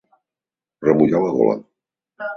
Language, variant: Catalan, Central